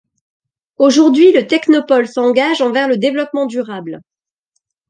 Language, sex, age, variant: French, female, 40-49, Français de métropole